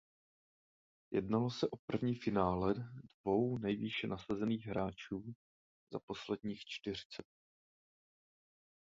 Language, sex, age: Czech, male, 30-39